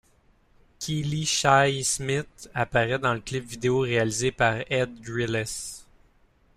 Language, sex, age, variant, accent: French, male, 19-29, Français d'Amérique du Nord, Français du Canada